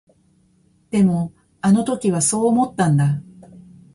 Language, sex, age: Japanese, female, 50-59